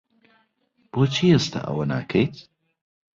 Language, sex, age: Central Kurdish, male, under 19